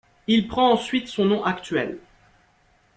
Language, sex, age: French, male, 30-39